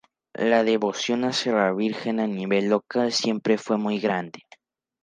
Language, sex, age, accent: Spanish, male, under 19, México